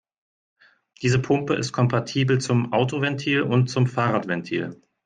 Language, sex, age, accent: German, male, 30-39, Deutschland Deutsch